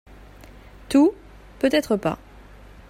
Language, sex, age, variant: French, female, 19-29, Français de métropole